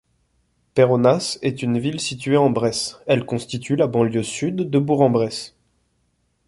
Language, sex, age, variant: French, male, 30-39, Français de métropole